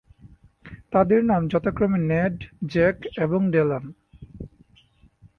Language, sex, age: Bengali, male, 19-29